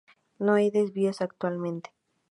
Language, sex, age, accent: Spanish, female, under 19, México